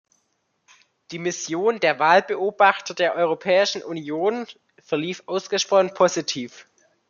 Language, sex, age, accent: German, male, under 19, Deutschland Deutsch